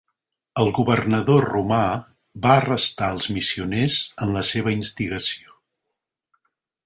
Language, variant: Catalan, Central